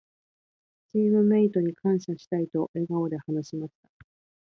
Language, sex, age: Japanese, female, 30-39